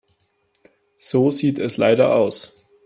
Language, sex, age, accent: German, male, 19-29, Österreichisches Deutsch